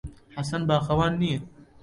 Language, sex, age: Central Kurdish, male, 30-39